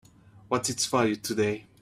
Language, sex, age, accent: English, male, 19-29, England English